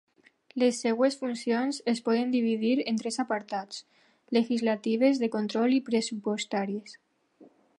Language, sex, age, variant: Catalan, female, under 19, Alacantí